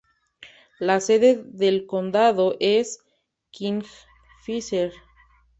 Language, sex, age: Spanish, female, 30-39